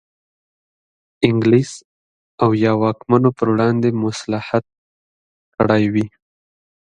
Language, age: Pashto, 19-29